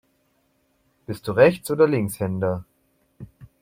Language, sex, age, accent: German, male, 30-39, Deutschland Deutsch